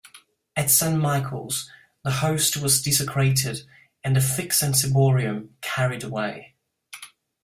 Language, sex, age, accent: English, male, 30-39, England English